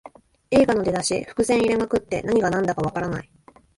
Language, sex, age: Japanese, female, 19-29